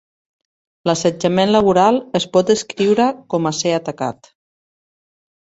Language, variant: Catalan, Central